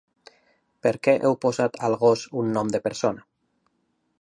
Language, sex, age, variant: Catalan, male, 40-49, Nord-Occidental